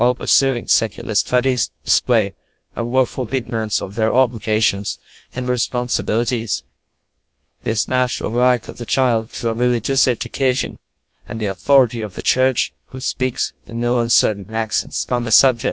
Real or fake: fake